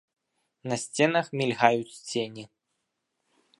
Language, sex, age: Belarusian, male, 19-29